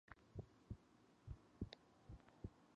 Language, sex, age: English, female, 19-29